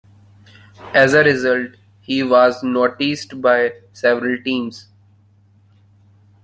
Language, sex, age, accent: English, male, 19-29, India and South Asia (India, Pakistan, Sri Lanka)